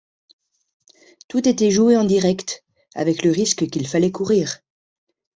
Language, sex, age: French, female, 50-59